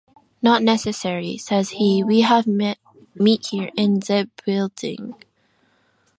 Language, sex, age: English, female, 19-29